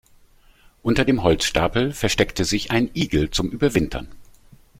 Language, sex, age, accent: German, male, 50-59, Deutschland Deutsch